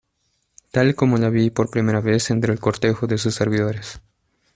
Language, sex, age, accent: Spanish, male, 19-29, Andino-Pacífico: Colombia, Perú, Ecuador, oeste de Bolivia y Venezuela andina